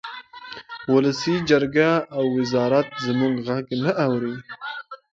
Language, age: Pashto, 19-29